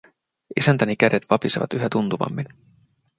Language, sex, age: Finnish, male, 30-39